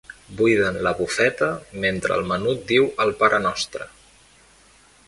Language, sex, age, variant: Catalan, male, 19-29, Central